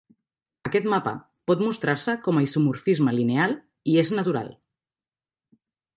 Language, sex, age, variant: Catalan, female, 40-49, Central